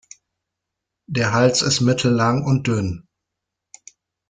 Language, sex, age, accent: German, male, 40-49, Deutschland Deutsch